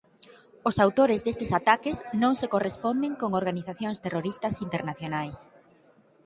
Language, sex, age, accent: Galician, female, 19-29, Oriental (común en zona oriental); Normativo (estándar)